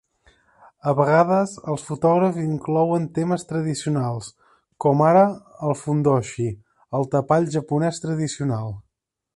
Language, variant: Catalan, Central